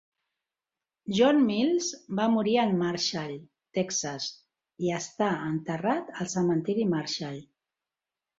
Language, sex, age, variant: Catalan, female, 60-69, Central